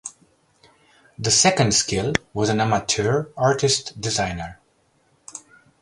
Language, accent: English, United States English